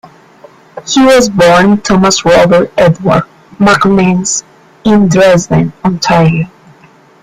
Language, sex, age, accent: English, female, 19-29, United States English